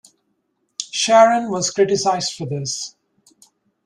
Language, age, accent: English, 50-59, United States English